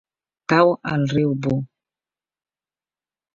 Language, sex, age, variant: Catalan, female, 40-49, Central